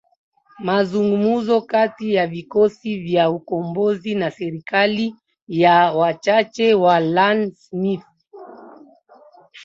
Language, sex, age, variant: Swahili, male, 40-49, Kiswahili cha Bara ya Tanzania